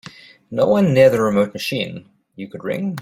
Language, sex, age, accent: English, male, 30-39, Southern African (South Africa, Zimbabwe, Namibia)